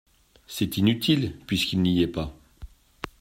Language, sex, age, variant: French, male, 50-59, Français de métropole